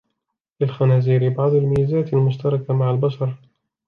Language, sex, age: Arabic, male, 19-29